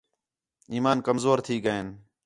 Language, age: Khetrani, 19-29